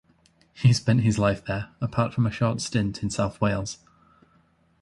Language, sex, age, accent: English, male, 19-29, England English